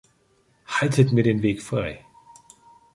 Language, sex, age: German, male, 40-49